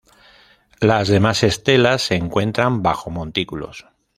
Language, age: Spanish, 30-39